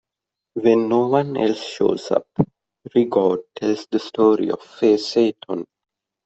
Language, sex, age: English, male, 30-39